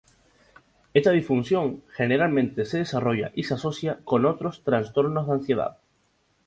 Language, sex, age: Spanish, male, 19-29